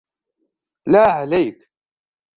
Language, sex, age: Arabic, male, 19-29